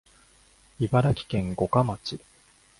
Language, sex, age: Japanese, male, 30-39